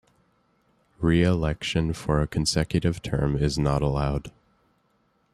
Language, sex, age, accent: English, male, 19-29, Canadian English